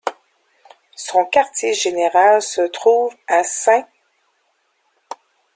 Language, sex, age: French, female, 50-59